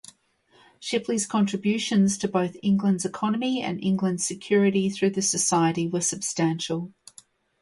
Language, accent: English, Australian English